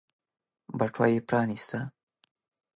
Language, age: Pashto, 19-29